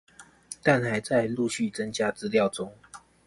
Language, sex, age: Chinese, male, 19-29